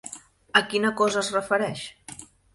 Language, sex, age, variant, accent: Catalan, female, 30-39, Central, nord-oriental; Empordanès